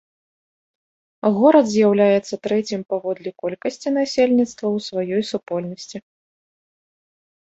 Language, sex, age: Belarusian, female, 19-29